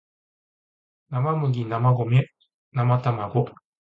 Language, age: Japanese, 40-49